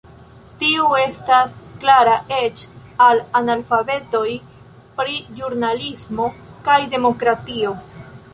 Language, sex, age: Esperanto, female, 19-29